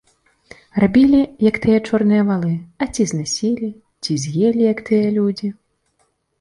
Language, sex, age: Belarusian, female, 30-39